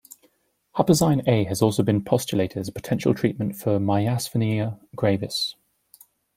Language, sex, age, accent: English, male, 19-29, England English